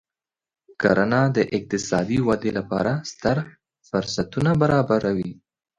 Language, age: Pashto, 19-29